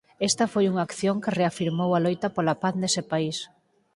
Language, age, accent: Galician, 40-49, Oriental (común en zona oriental)